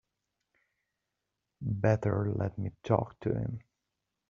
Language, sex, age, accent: English, male, 30-39, England English